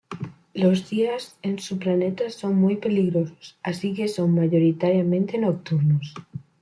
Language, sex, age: Spanish, female, 19-29